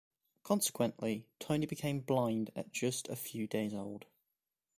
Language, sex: English, male